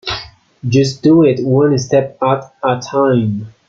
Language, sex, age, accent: English, male, 19-29, United States English